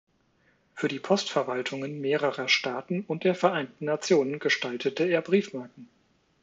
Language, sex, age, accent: German, male, 40-49, Deutschland Deutsch